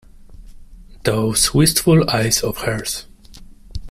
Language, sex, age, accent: English, male, 19-29, England English